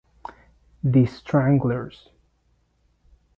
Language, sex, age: English, male, 30-39